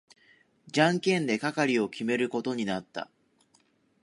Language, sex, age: Japanese, male, 19-29